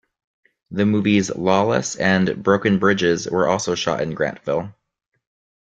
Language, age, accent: English, 19-29, United States English